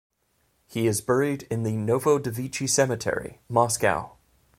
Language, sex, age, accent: English, male, 30-39, United States English